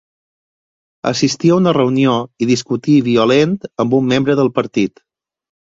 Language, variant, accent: Catalan, Balear, mallorquí